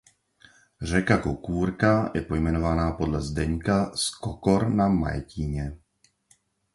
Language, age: Czech, 30-39